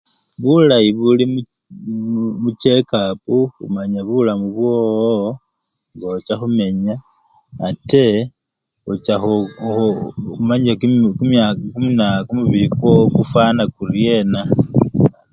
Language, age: Luyia, 40-49